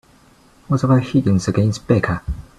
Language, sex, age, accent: English, male, under 19, England English